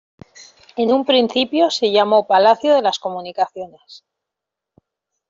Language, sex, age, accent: Spanish, female, 40-49, España: Norte peninsular (Asturias, Castilla y León, Cantabria, País Vasco, Navarra, Aragón, La Rioja, Guadalajara, Cuenca)